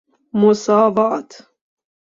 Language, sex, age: Persian, female, 30-39